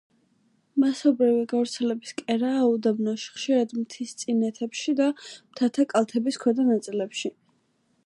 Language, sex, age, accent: Georgian, female, under 19, მშვიდი